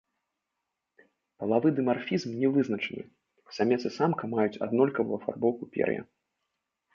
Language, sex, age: Belarusian, male, 30-39